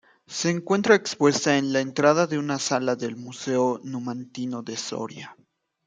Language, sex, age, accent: Spanish, male, 19-29, México